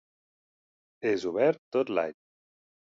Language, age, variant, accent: Catalan, 30-39, Central, central